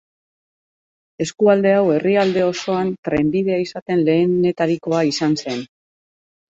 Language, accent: Basque, Mendebalekoa (Araba, Bizkaia, Gipuzkoako mendebaleko herri batzuk)